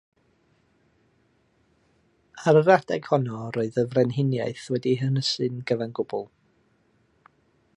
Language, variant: Welsh, North-Western Welsh